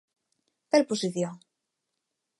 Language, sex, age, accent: Galician, female, 19-29, Neofalante